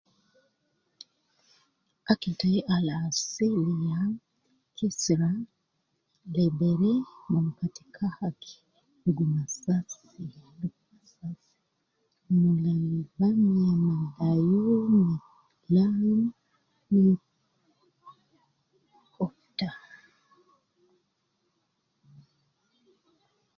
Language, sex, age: Nubi, female, 50-59